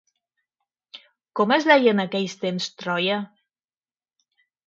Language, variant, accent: Catalan, Central, central